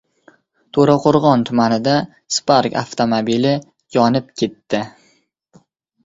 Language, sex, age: Uzbek, male, under 19